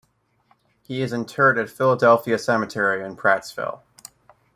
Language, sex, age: English, male, 19-29